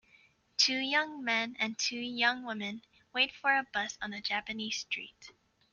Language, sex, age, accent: English, female, 19-29, United States English